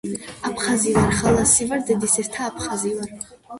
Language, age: Georgian, 30-39